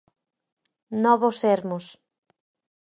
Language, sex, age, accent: Galician, female, 30-39, Normativo (estándar)